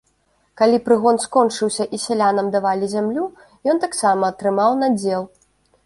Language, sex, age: Belarusian, female, 19-29